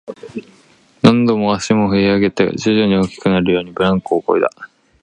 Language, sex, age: Japanese, male, 19-29